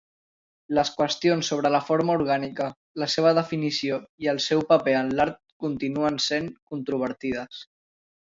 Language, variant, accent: Catalan, Central, central